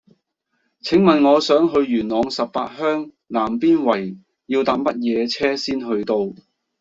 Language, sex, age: Cantonese, male, 40-49